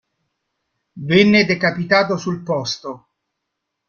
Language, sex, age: Italian, male, 40-49